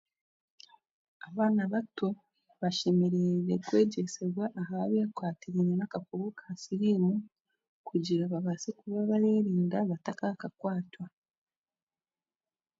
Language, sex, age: Chiga, female, 19-29